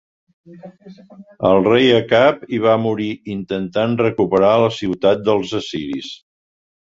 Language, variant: Catalan, Central